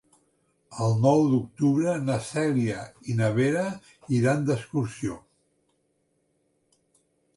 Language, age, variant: Catalan, 60-69, Central